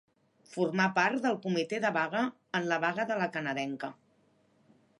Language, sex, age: Catalan, female, 40-49